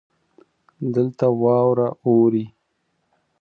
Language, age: Pashto, 30-39